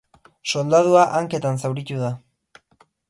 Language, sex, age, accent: Basque, male, 19-29, Erdialdekoa edo Nafarra (Gipuzkoa, Nafarroa)